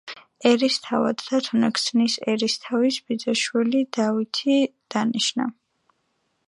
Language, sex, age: Georgian, female, 19-29